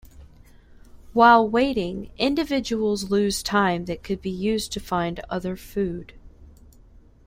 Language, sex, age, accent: English, female, 30-39, United States English